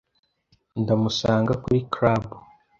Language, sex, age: Kinyarwanda, male, under 19